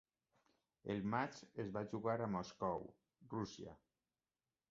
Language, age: Catalan, 40-49